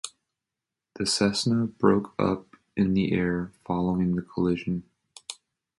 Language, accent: English, United States English